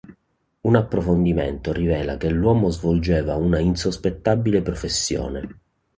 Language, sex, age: Italian, male, 40-49